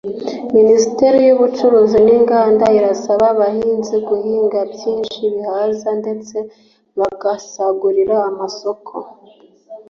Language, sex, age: Kinyarwanda, female, 40-49